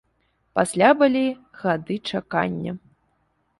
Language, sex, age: Belarusian, female, 19-29